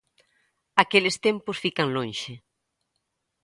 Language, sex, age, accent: Galician, female, 40-49, Atlántico (seseo e gheada)